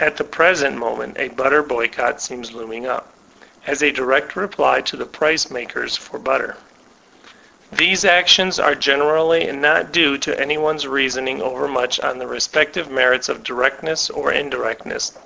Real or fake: real